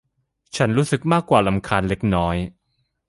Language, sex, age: Thai, male, 19-29